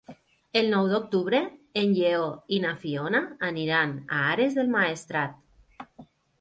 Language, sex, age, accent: Catalan, female, 30-39, valencià